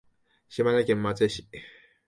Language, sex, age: Japanese, male, 19-29